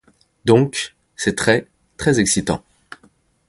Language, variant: French, Français de métropole